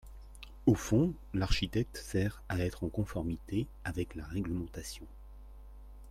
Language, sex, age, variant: French, male, 40-49, Français de métropole